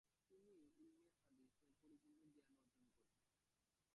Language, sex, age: Bengali, male, under 19